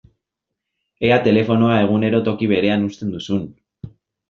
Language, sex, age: Basque, male, 19-29